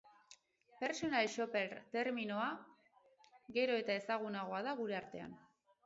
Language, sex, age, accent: Basque, female, 19-29, Mendebalekoa (Araba, Bizkaia, Gipuzkoako mendebaleko herri batzuk)